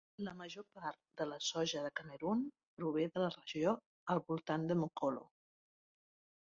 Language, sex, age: Catalan, female, 60-69